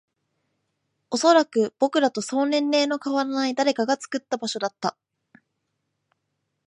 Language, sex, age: Japanese, female, 19-29